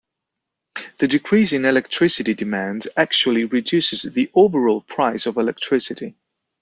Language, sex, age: English, male, 30-39